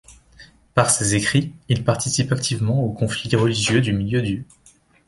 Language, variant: French, Français de métropole